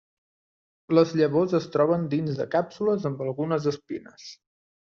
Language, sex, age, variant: Catalan, male, 19-29, Central